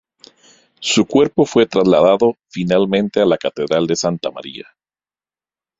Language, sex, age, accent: Spanish, male, 40-49, América central